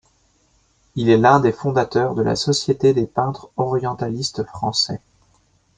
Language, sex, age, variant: French, male, 30-39, Français de métropole